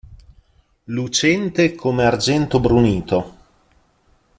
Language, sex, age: Italian, male, 40-49